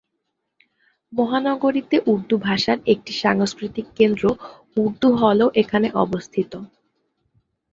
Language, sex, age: Bengali, female, 19-29